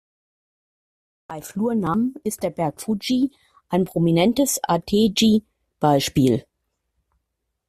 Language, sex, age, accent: German, female, 50-59, Deutschland Deutsch